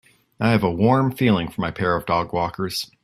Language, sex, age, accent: English, male, 19-29, United States English